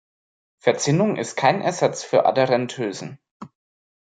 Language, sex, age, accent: German, male, 19-29, Deutschland Deutsch